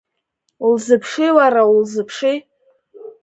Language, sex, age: Abkhazian, female, under 19